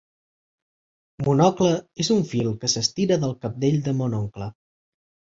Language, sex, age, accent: Catalan, male, 19-29, central; septentrional